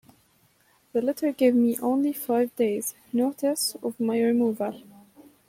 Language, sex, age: English, female, 19-29